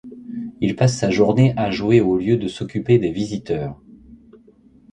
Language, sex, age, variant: French, male, 40-49, Français de métropole